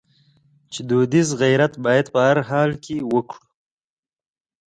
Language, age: Pashto, 19-29